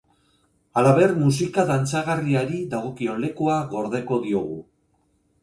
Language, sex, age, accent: Basque, male, 50-59, Mendebalekoa (Araba, Bizkaia, Gipuzkoako mendebaleko herri batzuk)